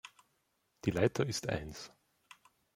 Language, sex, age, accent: German, male, 30-39, Österreichisches Deutsch